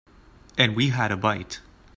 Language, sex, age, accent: English, male, 19-29, Canadian English